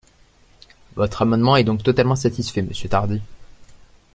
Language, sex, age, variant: French, male, 19-29, Français de métropole